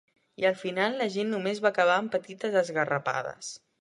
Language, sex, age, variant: Catalan, male, 19-29, Central